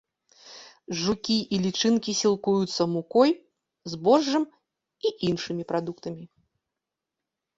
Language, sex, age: Belarusian, female, 40-49